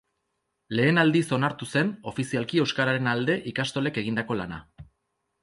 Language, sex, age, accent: Basque, male, 30-39, Erdialdekoa edo Nafarra (Gipuzkoa, Nafarroa)